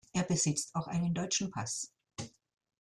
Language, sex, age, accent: German, female, 70-79, Deutschland Deutsch